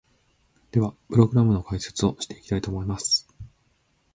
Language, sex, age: Japanese, male, 30-39